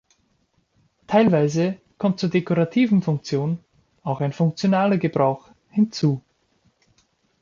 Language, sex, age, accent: German, male, 19-29, Österreichisches Deutsch